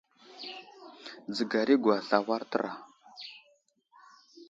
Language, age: Wuzlam, 19-29